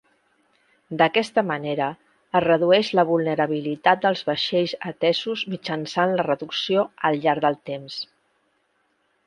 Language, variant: Catalan, Central